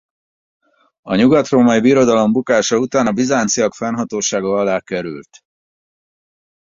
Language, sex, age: Hungarian, male, 40-49